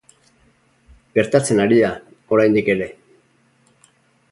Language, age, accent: Basque, 60-69, Erdialdekoa edo Nafarra (Gipuzkoa, Nafarroa)